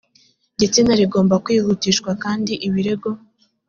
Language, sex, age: Kinyarwanda, female, under 19